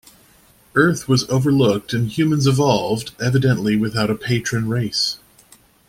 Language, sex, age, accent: English, male, 30-39, United States English